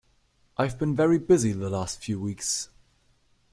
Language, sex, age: English, male, 19-29